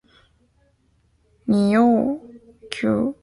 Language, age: Chinese, 19-29